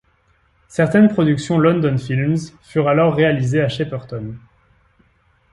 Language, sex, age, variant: French, male, 19-29, Français de métropole